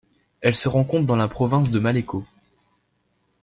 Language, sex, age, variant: French, male, under 19, Français de métropole